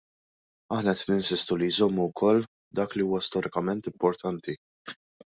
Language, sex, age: Maltese, male, 19-29